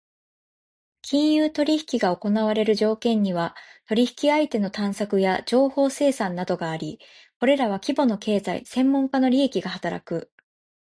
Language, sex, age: Japanese, female, 19-29